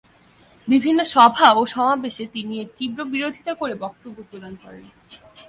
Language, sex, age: Bengali, female, under 19